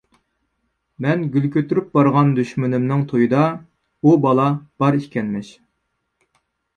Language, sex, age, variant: Uyghur, male, 80-89, ئۇيغۇر تىلى